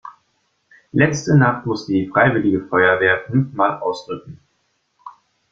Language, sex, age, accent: German, male, 19-29, Deutschland Deutsch